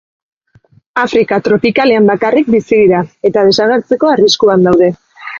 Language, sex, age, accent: Basque, female, 30-39, Mendebalekoa (Araba, Bizkaia, Gipuzkoako mendebaleko herri batzuk)